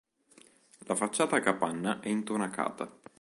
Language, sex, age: Italian, male, 19-29